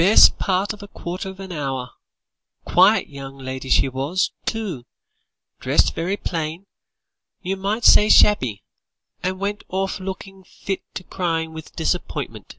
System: none